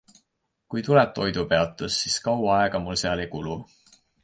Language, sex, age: Estonian, male, 19-29